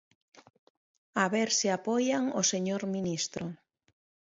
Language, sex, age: Galician, female, 40-49